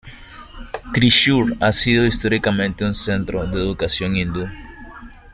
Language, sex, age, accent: Spanish, male, 19-29, México